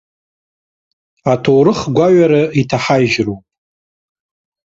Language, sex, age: Abkhazian, male, 30-39